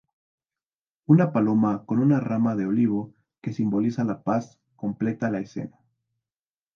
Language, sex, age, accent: Spanish, male, 19-29, México